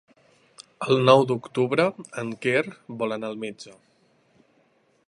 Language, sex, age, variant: Catalan, male, 19-29, Central